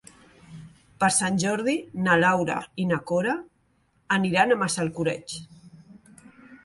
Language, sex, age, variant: Catalan, female, 40-49, Central